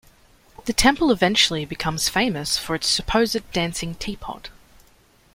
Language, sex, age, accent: English, female, 19-29, Australian English